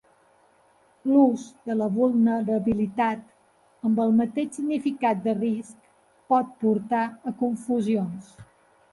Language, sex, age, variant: Catalan, female, 50-59, Balear